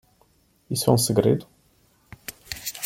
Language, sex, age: Portuguese, male, 19-29